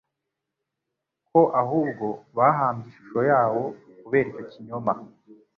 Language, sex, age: Kinyarwanda, male, 19-29